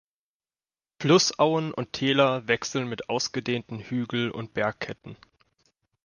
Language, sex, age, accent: German, male, 19-29, Deutschland Deutsch